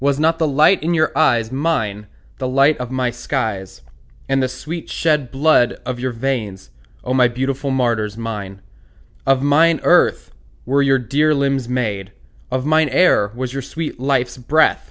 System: none